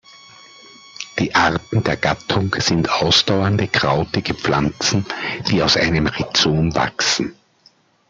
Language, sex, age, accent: German, male, 40-49, Österreichisches Deutsch